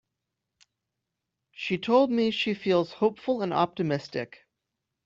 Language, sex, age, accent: English, male, 19-29, United States English